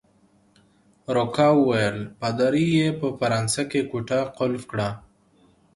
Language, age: Pashto, 19-29